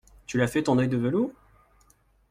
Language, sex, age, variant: French, male, 30-39, Français de métropole